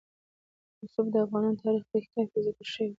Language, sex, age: Pashto, female, 19-29